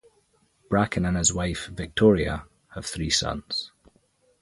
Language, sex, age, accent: English, male, 40-49, Scottish English